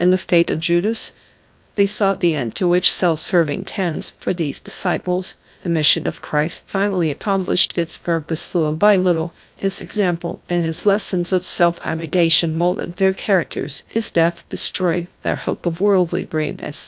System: TTS, GlowTTS